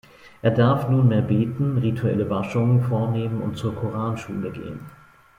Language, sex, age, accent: German, male, 40-49, Deutschland Deutsch